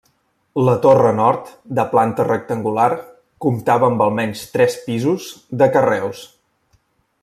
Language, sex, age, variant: Catalan, male, 19-29, Central